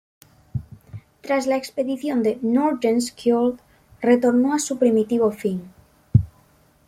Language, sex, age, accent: Spanish, female, under 19, España: Norte peninsular (Asturias, Castilla y León, Cantabria, País Vasco, Navarra, Aragón, La Rioja, Guadalajara, Cuenca)